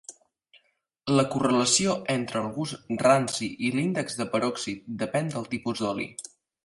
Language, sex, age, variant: Catalan, male, under 19, Septentrional